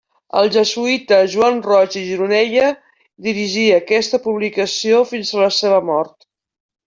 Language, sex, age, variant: Catalan, female, 60-69, Nord-Occidental